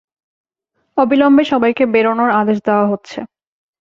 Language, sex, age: Bengali, female, 19-29